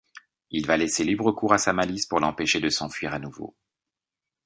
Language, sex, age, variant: French, male, 50-59, Français de métropole